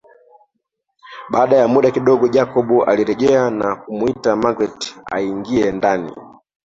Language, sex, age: Swahili, male, 30-39